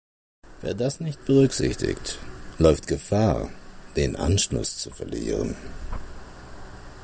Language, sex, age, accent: German, male, 40-49, Deutschland Deutsch